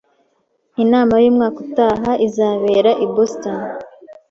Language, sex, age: Kinyarwanda, female, 19-29